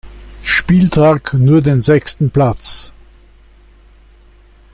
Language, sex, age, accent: German, male, 60-69, Österreichisches Deutsch